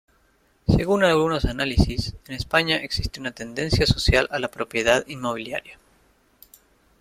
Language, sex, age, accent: Spanish, male, 19-29, Rioplatense: Argentina, Uruguay, este de Bolivia, Paraguay